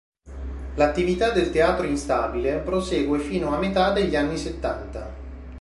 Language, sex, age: Italian, male, 30-39